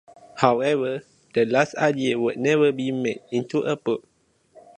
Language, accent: English, Malaysian English